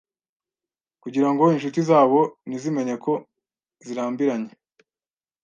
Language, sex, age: Kinyarwanda, male, 19-29